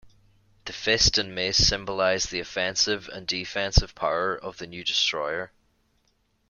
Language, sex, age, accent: English, male, 30-39, Irish English